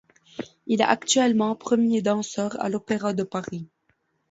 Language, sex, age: French, female, under 19